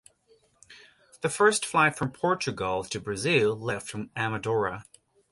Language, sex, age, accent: English, male, 30-39, United States English